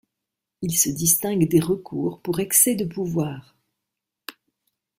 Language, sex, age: French, female, 60-69